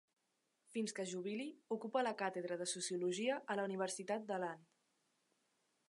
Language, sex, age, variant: Catalan, female, under 19, Central